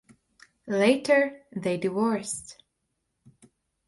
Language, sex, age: English, female, 30-39